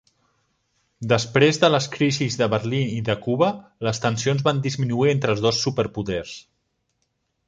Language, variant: Catalan, Central